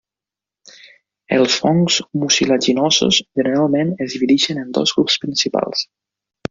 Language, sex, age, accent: Catalan, male, under 19, valencià